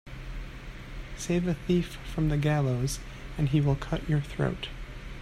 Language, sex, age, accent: English, male, 30-39, United States English